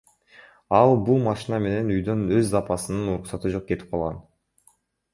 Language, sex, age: Kyrgyz, male, under 19